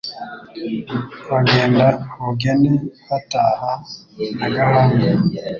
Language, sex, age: Kinyarwanda, male, 19-29